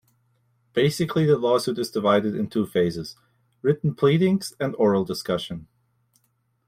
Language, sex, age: English, male, 19-29